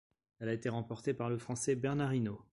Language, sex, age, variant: French, male, 30-39, Français de métropole